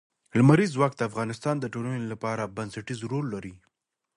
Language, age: Pashto, 19-29